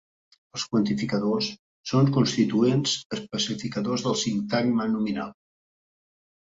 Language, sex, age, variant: Catalan, male, 50-59, Central